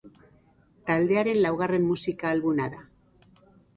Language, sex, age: Basque, female, 60-69